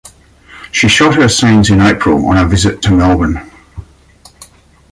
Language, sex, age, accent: English, male, 50-59, Australian English